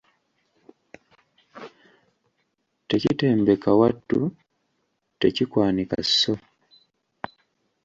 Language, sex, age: Ganda, male, 19-29